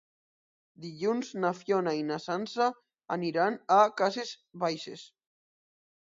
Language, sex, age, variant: Catalan, male, under 19, Alacantí